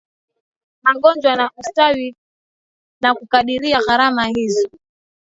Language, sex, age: Swahili, female, 19-29